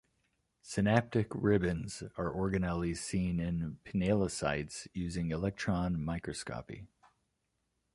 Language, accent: English, United States English